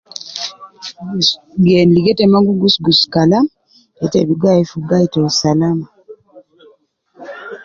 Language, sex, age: Nubi, female, 60-69